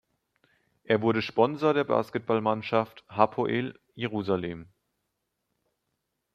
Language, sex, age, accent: German, male, 19-29, Deutschland Deutsch